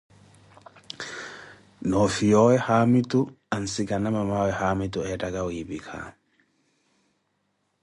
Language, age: Koti, 30-39